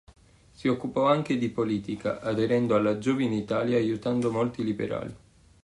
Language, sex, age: Italian, male, 19-29